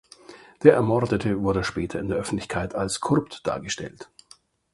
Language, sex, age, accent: German, male, 50-59, Deutschland Deutsch